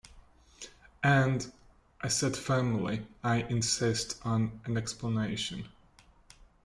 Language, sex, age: English, male, 19-29